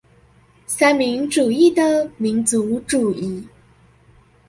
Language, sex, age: Chinese, female, under 19